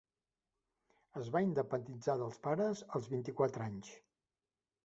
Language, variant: Catalan, Central